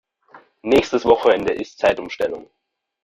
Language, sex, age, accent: German, male, 19-29, Deutschland Deutsch